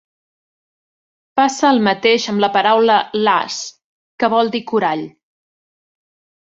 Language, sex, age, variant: Catalan, female, 40-49, Central